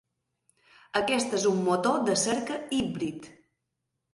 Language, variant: Catalan, Balear